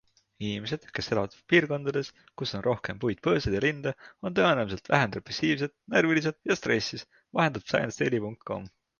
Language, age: Estonian, 19-29